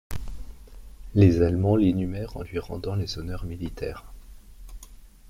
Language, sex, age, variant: French, male, 40-49, Français de métropole